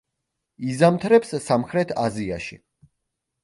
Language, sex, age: Georgian, male, 19-29